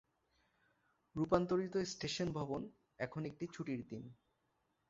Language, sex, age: Bengali, male, 19-29